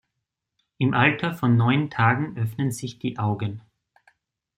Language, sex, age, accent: German, male, 30-39, Österreichisches Deutsch